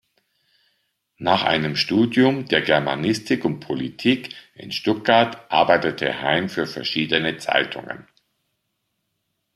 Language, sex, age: German, male, 50-59